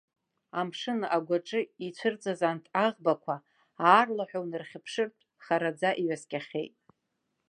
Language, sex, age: Abkhazian, female, 40-49